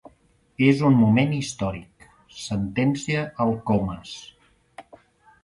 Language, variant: Catalan, Central